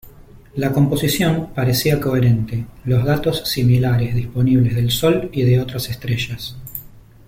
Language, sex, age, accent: Spanish, male, 40-49, Rioplatense: Argentina, Uruguay, este de Bolivia, Paraguay